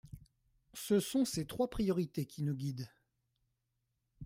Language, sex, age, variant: French, male, 40-49, Français de métropole